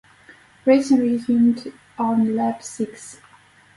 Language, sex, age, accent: English, female, 30-39, United States English